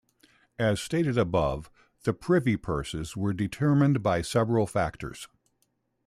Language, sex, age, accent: English, male, 60-69, United States English